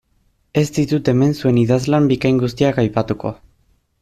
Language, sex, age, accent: Basque, male, 19-29, Erdialdekoa edo Nafarra (Gipuzkoa, Nafarroa)